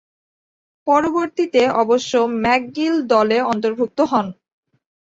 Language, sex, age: Bengali, female, 19-29